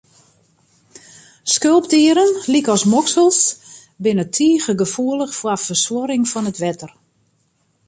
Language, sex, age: Western Frisian, female, 50-59